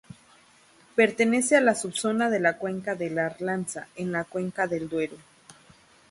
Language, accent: Spanish, México